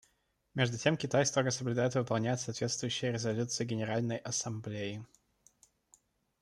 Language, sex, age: Russian, male, 30-39